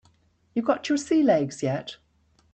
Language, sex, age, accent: English, female, 60-69, Canadian English